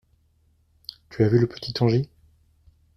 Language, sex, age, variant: French, male, 30-39, Français de métropole